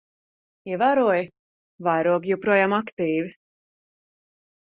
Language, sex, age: Latvian, female, 19-29